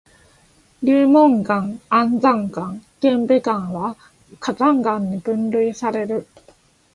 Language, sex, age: Japanese, female, 30-39